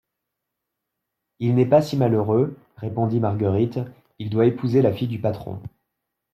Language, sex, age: French, male, 19-29